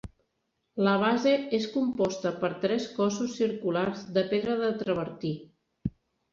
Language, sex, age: Catalan, female, 40-49